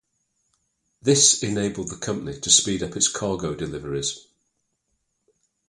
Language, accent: English, United States English